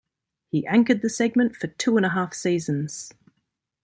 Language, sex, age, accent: English, female, 40-49, Australian English